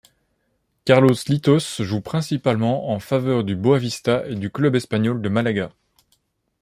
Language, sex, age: French, male, 30-39